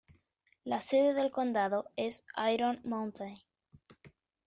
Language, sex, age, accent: Spanish, female, under 19, Chileno: Chile, Cuyo